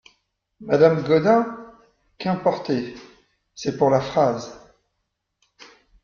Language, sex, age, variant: French, male, 40-49, Français de métropole